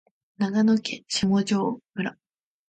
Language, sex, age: Japanese, female, under 19